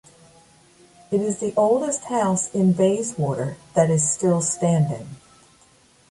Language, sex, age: English, female, 60-69